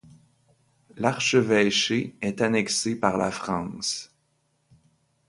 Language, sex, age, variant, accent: French, male, 30-39, Français d'Amérique du Nord, Français du Canada